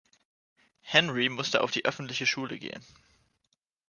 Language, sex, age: German, male, 19-29